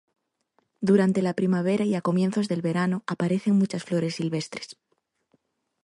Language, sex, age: Spanish, female, 19-29